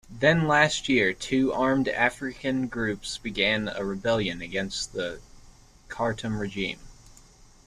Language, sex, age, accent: English, male, 19-29, United States English